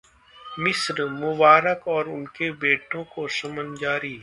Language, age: Hindi, 40-49